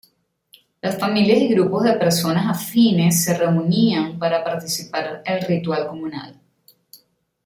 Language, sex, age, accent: Spanish, female, 40-49, Caribe: Cuba, Venezuela, Puerto Rico, República Dominicana, Panamá, Colombia caribeña, México caribeño, Costa del golfo de México